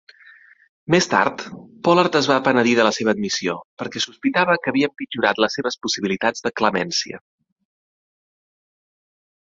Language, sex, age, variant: Catalan, male, 30-39, Central